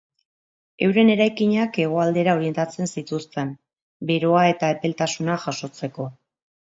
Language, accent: Basque, Mendebalekoa (Araba, Bizkaia, Gipuzkoako mendebaleko herri batzuk)